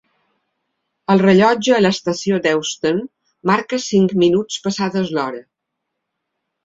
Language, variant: Catalan, Balear